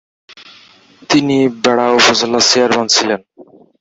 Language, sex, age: Bengali, male, 19-29